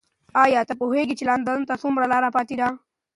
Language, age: Pashto, 19-29